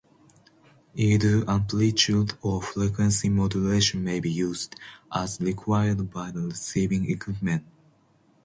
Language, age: English, 19-29